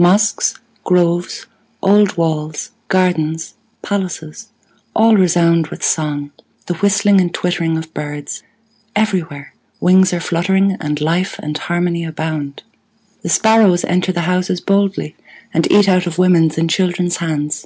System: none